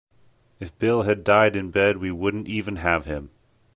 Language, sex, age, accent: English, male, 30-39, United States English